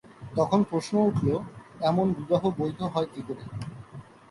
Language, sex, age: Bengali, male, 19-29